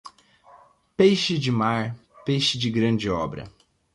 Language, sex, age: Portuguese, male, 19-29